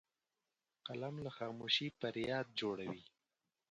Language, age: Pashto, 19-29